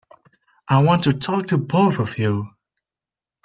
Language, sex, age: English, male, under 19